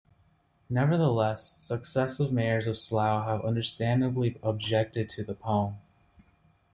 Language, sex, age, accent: English, male, 19-29, United States English